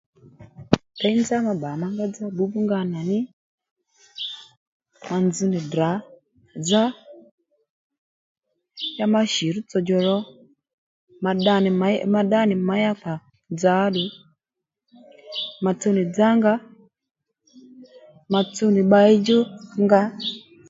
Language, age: Lendu, 19-29